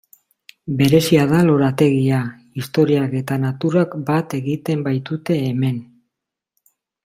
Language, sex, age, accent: Basque, male, 50-59, Mendebalekoa (Araba, Bizkaia, Gipuzkoako mendebaleko herri batzuk)